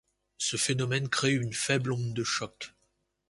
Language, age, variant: French, 40-49, Français de métropole